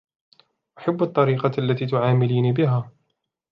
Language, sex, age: Arabic, male, 19-29